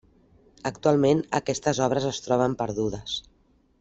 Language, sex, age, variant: Catalan, female, 50-59, Central